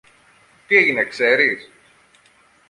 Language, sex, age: Greek, male, 40-49